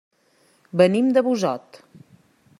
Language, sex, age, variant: Catalan, female, 40-49, Central